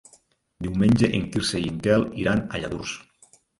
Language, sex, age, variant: Catalan, male, 40-49, Nord-Occidental